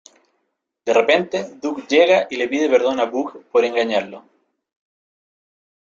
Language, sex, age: Spanish, male, 30-39